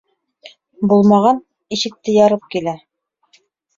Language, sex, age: Bashkir, female, 30-39